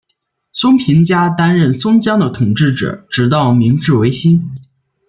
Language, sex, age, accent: Chinese, male, 19-29, 出生地：山西省